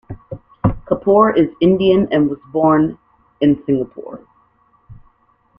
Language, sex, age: English, female, 19-29